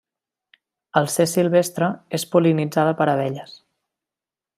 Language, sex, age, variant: Catalan, male, 30-39, Central